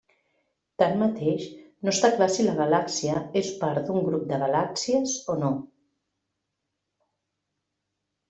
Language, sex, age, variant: Catalan, female, 40-49, Central